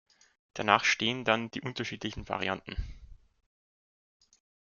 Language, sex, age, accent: German, male, 19-29, Österreichisches Deutsch